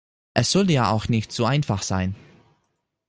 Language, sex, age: German, male, 19-29